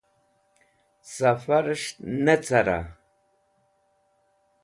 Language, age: Wakhi, 70-79